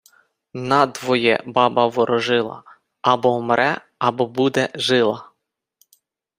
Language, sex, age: Ukrainian, male, 30-39